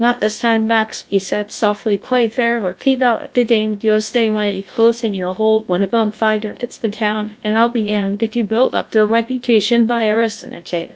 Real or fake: fake